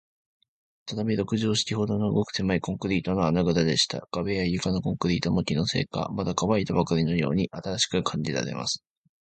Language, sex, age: Japanese, male, 19-29